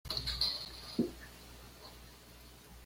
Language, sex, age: Spanish, female, 19-29